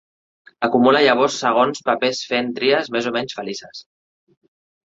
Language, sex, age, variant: Catalan, male, 19-29, Central